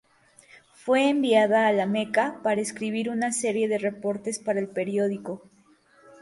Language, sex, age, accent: Spanish, female, 19-29, México